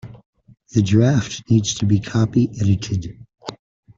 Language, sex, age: English, male, 30-39